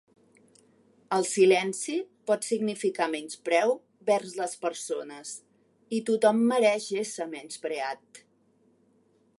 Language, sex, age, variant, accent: Catalan, female, 40-49, Central, central